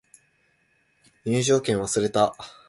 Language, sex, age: Japanese, male, 19-29